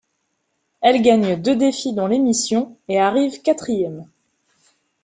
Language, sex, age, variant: French, female, 19-29, Français de métropole